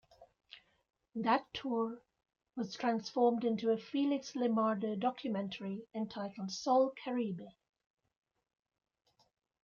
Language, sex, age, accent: English, female, 60-69, England English